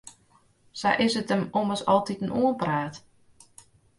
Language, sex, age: Western Frisian, female, 30-39